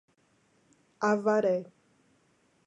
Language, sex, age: Portuguese, female, 40-49